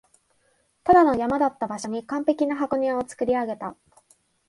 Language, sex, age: Japanese, female, 19-29